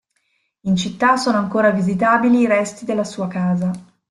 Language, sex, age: Italian, female, 40-49